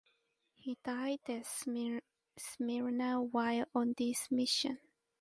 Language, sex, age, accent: English, female, 30-39, United States English